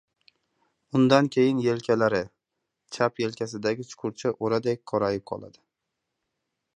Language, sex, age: Uzbek, male, 19-29